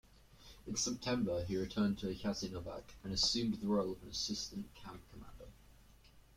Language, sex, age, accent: English, male, under 19, England English